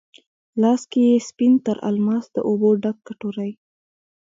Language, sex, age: Pashto, female, 19-29